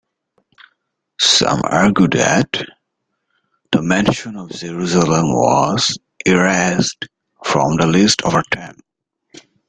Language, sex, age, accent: English, male, 19-29, United States English